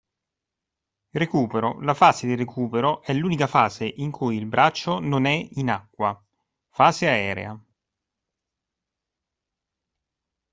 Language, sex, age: Italian, male, 30-39